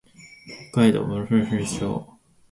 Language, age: Japanese, 19-29